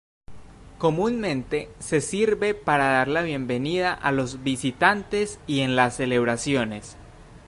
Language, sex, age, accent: Spanish, male, under 19, Andino-Pacífico: Colombia, Perú, Ecuador, oeste de Bolivia y Venezuela andina